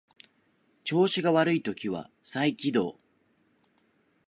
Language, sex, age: Japanese, male, 19-29